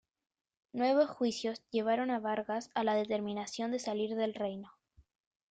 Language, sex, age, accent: Spanish, female, under 19, Chileno: Chile, Cuyo